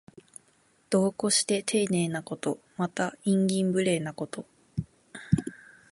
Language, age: Japanese, 19-29